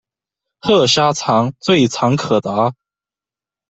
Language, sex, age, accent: Chinese, male, under 19, 出生地：四川省